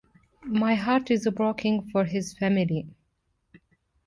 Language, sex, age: English, female, 19-29